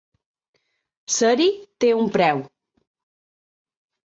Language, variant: Catalan, Balear